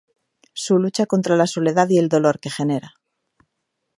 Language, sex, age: Spanish, female, 30-39